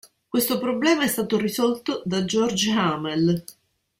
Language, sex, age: Italian, female, 50-59